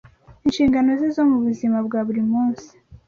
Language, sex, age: Kinyarwanda, female, 19-29